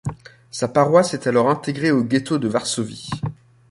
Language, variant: French, Français de métropole